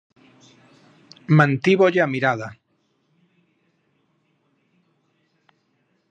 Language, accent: Galician, Normativo (estándar)